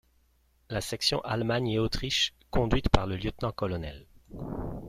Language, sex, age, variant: French, male, 40-49, Français de métropole